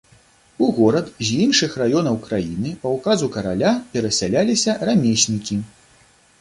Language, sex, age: Belarusian, male, 30-39